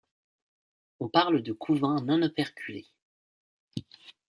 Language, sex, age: French, male, 19-29